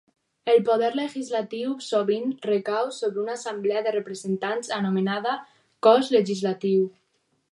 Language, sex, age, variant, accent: Catalan, female, under 19, Alacantí, valencià